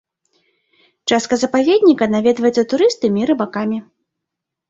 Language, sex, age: Belarusian, female, 30-39